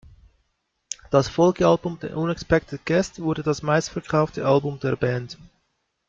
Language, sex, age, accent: German, male, 30-39, Schweizerdeutsch